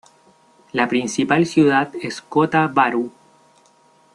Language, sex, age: Spanish, male, 19-29